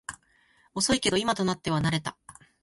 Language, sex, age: Japanese, male, 19-29